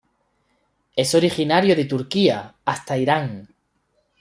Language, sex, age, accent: Spanish, male, 30-39, España: Sur peninsular (Andalucia, Extremadura, Murcia)